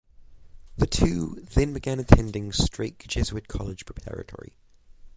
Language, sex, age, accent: English, male, 19-29, England English; New Zealand English